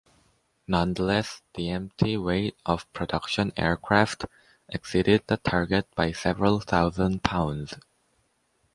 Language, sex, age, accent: English, male, under 19, United States English